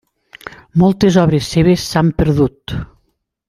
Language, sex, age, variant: Catalan, female, 50-59, Nord-Occidental